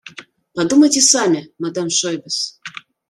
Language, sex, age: Russian, female, 30-39